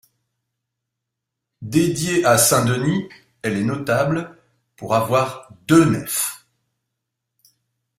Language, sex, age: French, male, 50-59